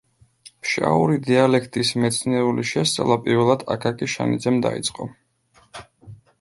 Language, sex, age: Georgian, male, 30-39